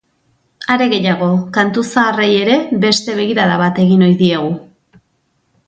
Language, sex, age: Basque, female, 40-49